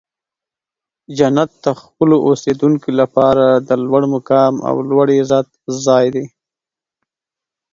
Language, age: Pashto, 30-39